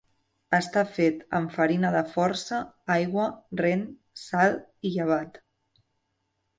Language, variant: Catalan, Central